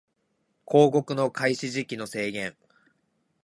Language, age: Japanese, 19-29